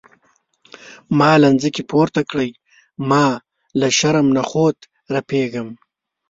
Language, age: Pashto, 30-39